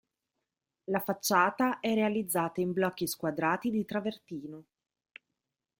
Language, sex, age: Italian, female, 30-39